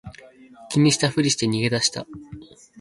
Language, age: Japanese, 19-29